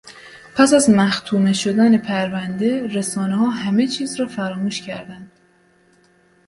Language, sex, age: Persian, female, 19-29